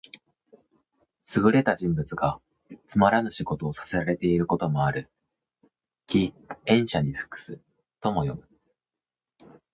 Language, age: Japanese, 19-29